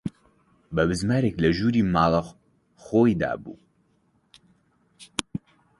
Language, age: Central Kurdish, under 19